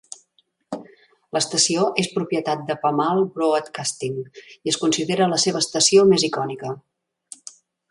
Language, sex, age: Catalan, female, 60-69